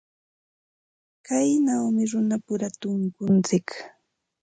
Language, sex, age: Ambo-Pasco Quechua, female, 19-29